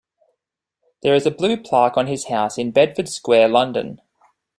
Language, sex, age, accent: English, male, 19-29, Australian English